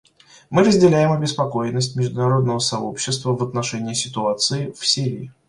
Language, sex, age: Russian, male, 19-29